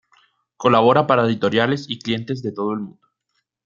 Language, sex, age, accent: Spanish, male, 19-29, Andino-Pacífico: Colombia, Perú, Ecuador, oeste de Bolivia y Venezuela andina